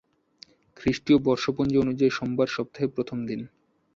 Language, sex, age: Bengali, male, 19-29